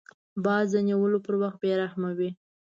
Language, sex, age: Pashto, female, 19-29